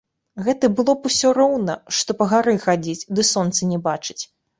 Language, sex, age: Belarusian, female, 19-29